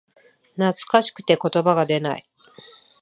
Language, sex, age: Japanese, female, 40-49